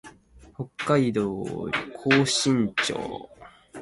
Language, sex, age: Japanese, male, 19-29